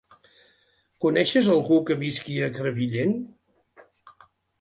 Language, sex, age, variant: Catalan, male, 60-69, Central